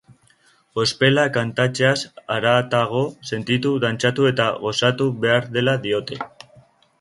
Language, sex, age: Basque, male, under 19